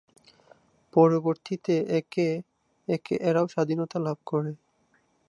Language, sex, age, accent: Bengali, male, 19-29, প্রমিত বাংলা